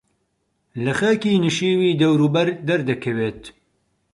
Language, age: Central Kurdish, 30-39